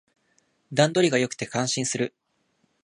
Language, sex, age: Japanese, male, 19-29